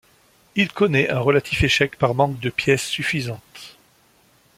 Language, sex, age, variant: French, male, 40-49, Français de métropole